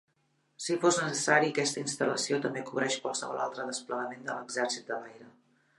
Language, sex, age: Catalan, female, 40-49